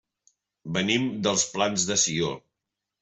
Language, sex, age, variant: Catalan, male, 50-59, Central